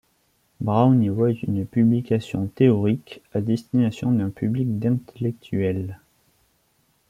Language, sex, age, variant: French, male, 19-29, Français de métropole